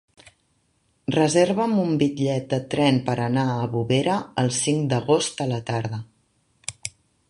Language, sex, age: Catalan, female, 50-59